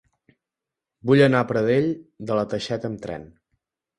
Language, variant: Catalan, Central